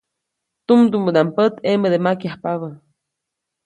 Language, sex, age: Copainalá Zoque, female, 19-29